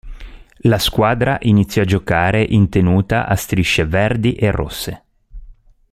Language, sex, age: Italian, male, 40-49